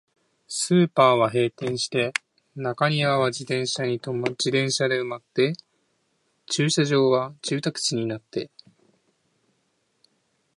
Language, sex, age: Japanese, male, 19-29